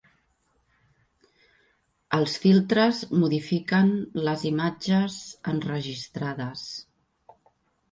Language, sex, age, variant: Catalan, female, 50-59, Central